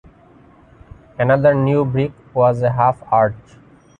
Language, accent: English, India and South Asia (India, Pakistan, Sri Lanka)